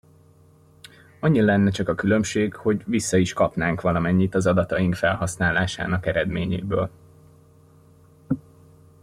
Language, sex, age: Hungarian, male, 19-29